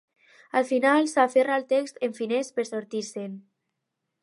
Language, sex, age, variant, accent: Catalan, female, under 19, Alacantí, aprenent (recent, des del castellà)